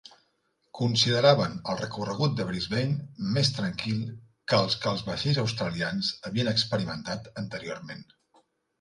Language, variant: Catalan, Central